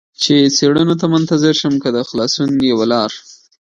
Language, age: Pashto, 19-29